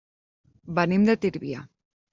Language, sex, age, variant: Catalan, female, 30-39, Central